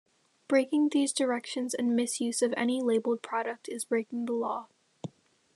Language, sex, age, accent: English, female, under 19, United States English